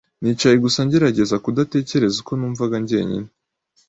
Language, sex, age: Kinyarwanda, male, 30-39